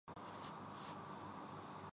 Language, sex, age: Urdu, male, 19-29